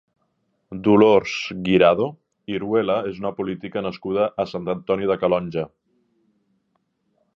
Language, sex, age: Catalan, male, 40-49